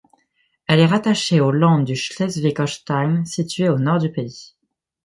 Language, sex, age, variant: French, male, under 19, Français de métropole